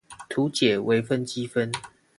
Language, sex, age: Chinese, male, 19-29